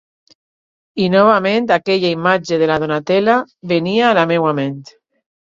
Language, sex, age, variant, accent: Catalan, female, 30-39, Alacantí, valencià